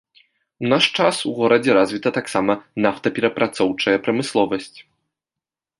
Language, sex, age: Belarusian, male, 19-29